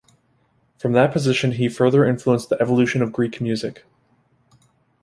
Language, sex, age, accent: English, male, 30-39, United States English